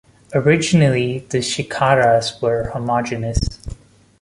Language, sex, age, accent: English, male, 30-39, India and South Asia (India, Pakistan, Sri Lanka)